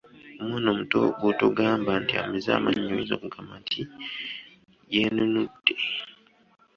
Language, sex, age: Ganda, male, 19-29